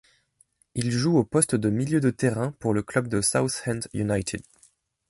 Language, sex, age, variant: French, male, 30-39, Français de métropole